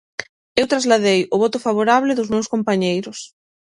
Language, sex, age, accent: Galician, female, 19-29, Oriental (común en zona oriental); Normativo (estándar)